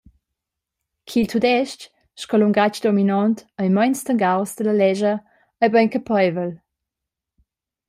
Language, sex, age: Romansh, female, 19-29